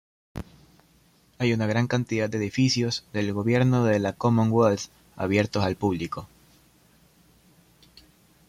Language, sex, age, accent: Spanish, male, 19-29, Andino-Pacífico: Colombia, Perú, Ecuador, oeste de Bolivia y Venezuela andina